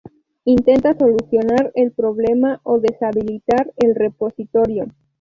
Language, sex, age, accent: Spanish, female, 19-29, México